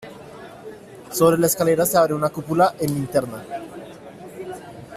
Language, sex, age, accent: Spanish, male, 19-29, Caribe: Cuba, Venezuela, Puerto Rico, República Dominicana, Panamá, Colombia caribeña, México caribeño, Costa del golfo de México